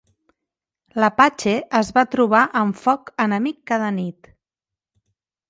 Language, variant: Catalan, Central